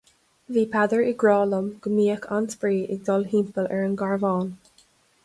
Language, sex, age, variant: Irish, female, 19-29, Gaeilge na Mumhan